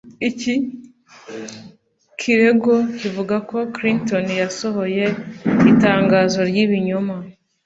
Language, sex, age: Kinyarwanda, female, 19-29